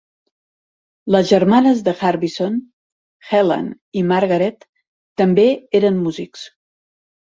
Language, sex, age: Catalan, female, 50-59